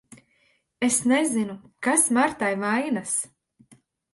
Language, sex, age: Latvian, female, 30-39